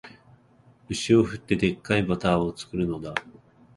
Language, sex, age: Japanese, male, 30-39